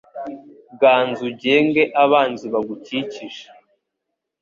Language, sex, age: Kinyarwanda, male, 19-29